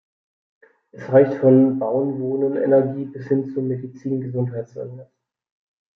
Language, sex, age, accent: German, male, 19-29, Deutschland Deutsch